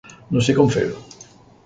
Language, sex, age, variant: Catalan, male, 60-69, Central